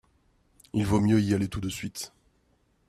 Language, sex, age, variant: French, male, 30-39, Français de métropole